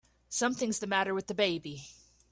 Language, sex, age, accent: English, female, 19-29, Canadian English